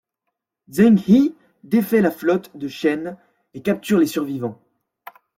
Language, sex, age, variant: French, male, 19-29, Français de métropole